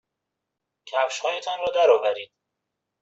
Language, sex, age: Persian, male, 30-39